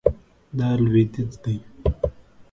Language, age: Pashto, 19-29